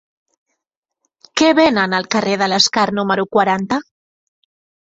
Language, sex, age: Catalan, female, 30-39